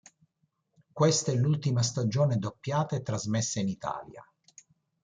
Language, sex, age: Italian, male, 60-69